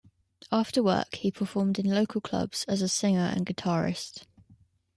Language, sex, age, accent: English, female, 19-29, England English